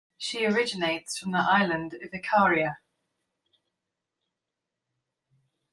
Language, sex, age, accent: English, female, 40-49, England English